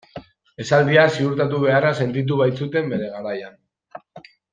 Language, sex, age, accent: Basque, male, under 19, Mendebalekoa (Araba, Bizkaia, Gipuzkoako mendebaleko herri batzuk)